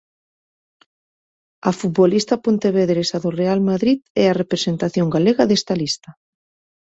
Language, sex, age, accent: Galician, female, 40-49, Normativo (estándar)